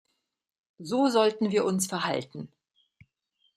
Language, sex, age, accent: German, female, 50-59, Deutschland Deutsch